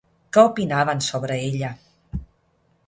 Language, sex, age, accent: Catalan, female, 40-49, balear; central